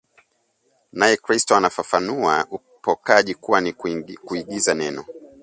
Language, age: Swahili, 30-39